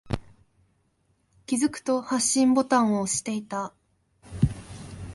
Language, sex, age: Japanese, female, 19-29